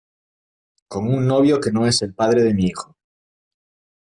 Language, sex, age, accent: Spanish, male, 30-39, España: Norte peninsular (Asturias, Castilla y León, Cantabria, País Vasco, Navarra, Aragón, La Rioja, Guadalajara, Cuenca)